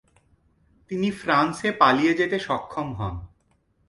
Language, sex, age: Bengali, male, 30-39